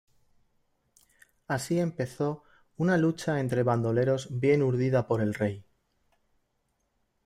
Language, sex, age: Spanish, male, 40-49